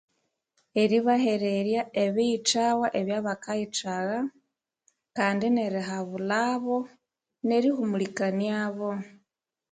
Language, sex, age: Konzo, female, 30-39